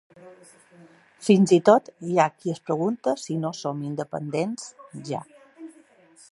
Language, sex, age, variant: Catalan, female, 40-49, Balear